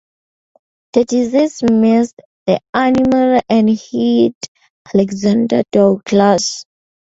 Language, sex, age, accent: English, female, 19-29, Southern African (South Africa, Zimbabwe, Namibia)